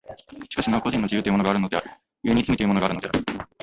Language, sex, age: Japanese, male, 19-29